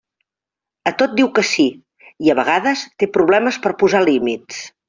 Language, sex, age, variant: Catalan, female, 50-59, Central